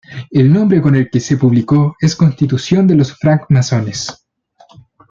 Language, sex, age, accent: Spanish, male, 19-29, Chileno: Chile, Cuyo